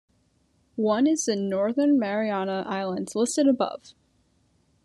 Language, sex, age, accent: English, female, under 19, United States English